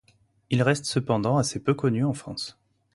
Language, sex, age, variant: French, male, 19-29, Français de métropole